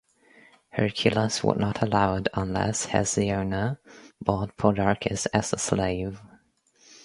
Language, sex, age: English, female, under 19